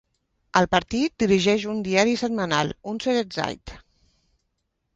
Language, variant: Catalan, Central